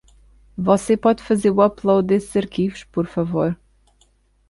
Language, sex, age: Portuguese, female, 30-39